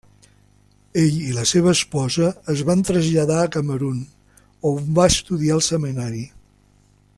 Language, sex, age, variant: Catalan, male, 60-69, Central